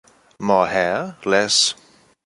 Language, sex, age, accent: English, male, 19-29, United States English